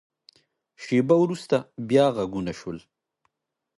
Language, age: Pashto, 30-39